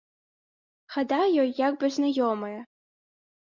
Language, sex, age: Belarusian, female, under 19